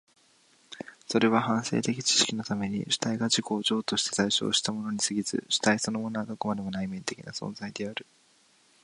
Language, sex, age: Japanese, male, 19-29